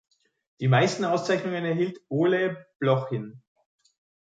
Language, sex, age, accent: German, male, 30-39, Österreichisches Deutsch